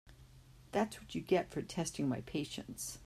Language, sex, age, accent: English, female, 50-59, United States English